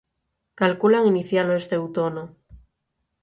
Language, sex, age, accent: Galician, female, 19-29, Central (gheada); Normativo (estándar)